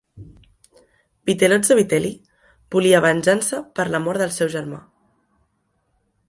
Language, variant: Catalan, Central